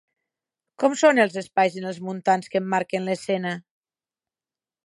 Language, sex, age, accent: Catalan, female, 50-59, Ebrenc